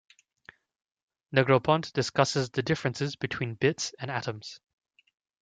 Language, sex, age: English, male, 19-29